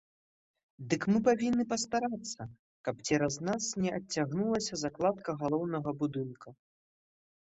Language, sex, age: Belarusian, male, under 19